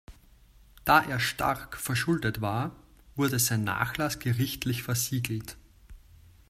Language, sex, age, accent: German, male, 19-29, Österreichisches Deutsch